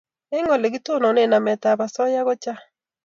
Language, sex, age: Kalenjin, female, 40-49